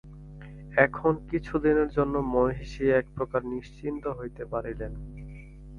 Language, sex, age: Bengali, male, 19-29